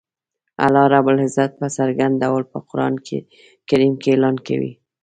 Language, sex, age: Pashto, female, 50-59